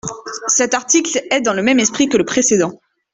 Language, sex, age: French, female, 19-29